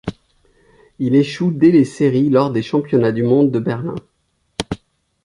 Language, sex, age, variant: French, male, 40-49, Français de métropole